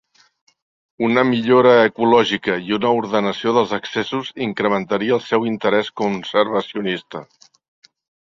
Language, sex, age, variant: Catalan, male, 60-69, Central